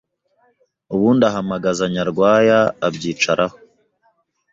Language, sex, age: Kinyarwanda, male, 19-29